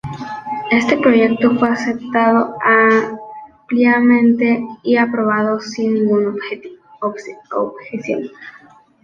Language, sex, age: Spanish, female, under 19